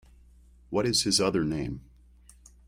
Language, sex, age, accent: English, male, 50-59, United States English